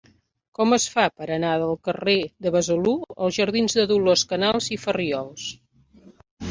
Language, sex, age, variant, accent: Catalan, female, 50-59, Septentrional, Empordanès